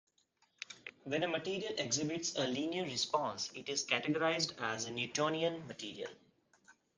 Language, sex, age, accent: English, male, 19-29, India and South Asia (India, Pakistan, Sri Lanka)